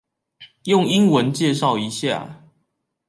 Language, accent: Chinese, 出生地：臺中市